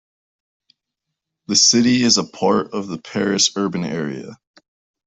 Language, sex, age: English, male, 19-29